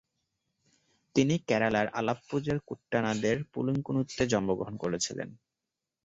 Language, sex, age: Bengali, male, 19-29